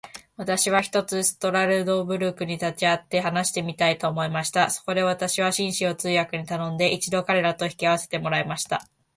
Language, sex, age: Japanese, female, 19-29